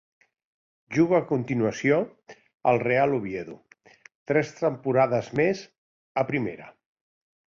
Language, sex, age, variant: Catalan, male, 60-69, Central